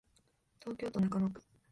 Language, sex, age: Japanese, female, 19-29